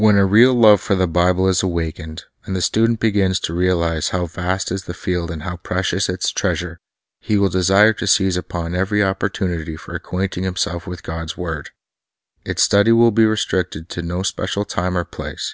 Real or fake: real